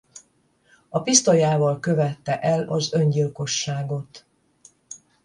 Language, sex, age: Hungarian, female, 60-69